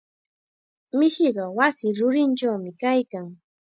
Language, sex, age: Chiquián Ancash Quechua, female, 19-29